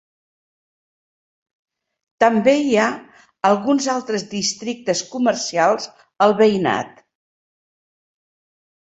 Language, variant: Catalan, Central